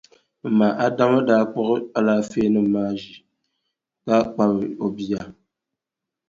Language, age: Dagbani, 30-39